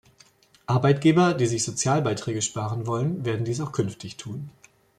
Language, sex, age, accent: German, male, 40-49, Deutschland Deutsch